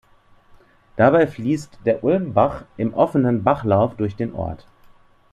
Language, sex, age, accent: German, male, 30-39, Deutschland Deutsch